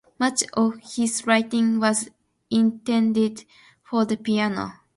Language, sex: English, female